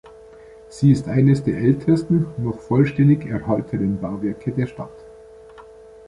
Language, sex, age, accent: German, male, 40-49, Deutschland Deutsch